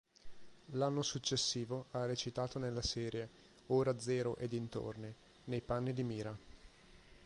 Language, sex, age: Italian, male, 30-39